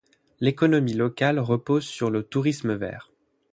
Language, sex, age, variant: French, male, 19-29, Français de métropole